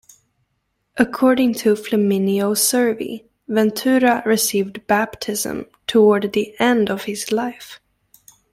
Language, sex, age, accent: English, female, 19-29, England English